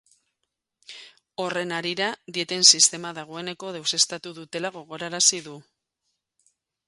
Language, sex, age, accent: Basque, female, 40-49, Mendebalekoa (Araba, Bizkaia, Gipuzkoako mendebaleko herri batzuk)